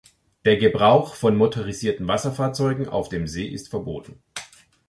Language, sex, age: German, male, 50-59